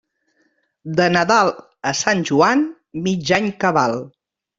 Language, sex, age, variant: Catalan, female, 50-59, Central